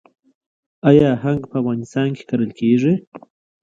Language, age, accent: Pashto, 19-29, معیاري پښتو